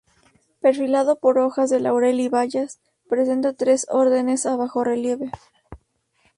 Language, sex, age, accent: Spanish, female, 19-29, México